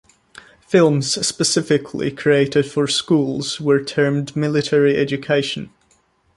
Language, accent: English, England English